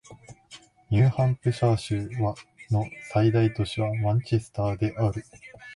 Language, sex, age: Japanese, male, 19-29